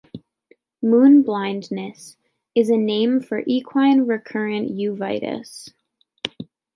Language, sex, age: English, female, 19-29